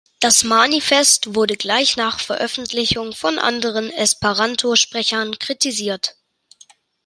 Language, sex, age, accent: German, male, under 19, Deutschland Deutsch